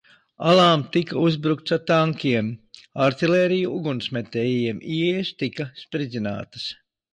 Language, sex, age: Latvian, male, 50-59